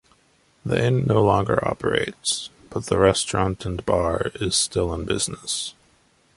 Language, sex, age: English, male, 19-29